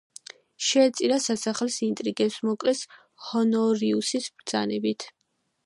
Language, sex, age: Georgian, female, 19-29